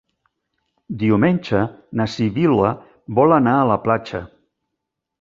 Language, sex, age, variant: Catalan, male, 60-69, Central